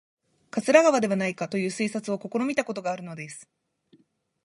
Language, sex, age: Japanese, female, 19-29